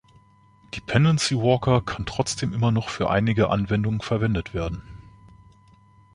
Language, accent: German, Deutschland Deutsch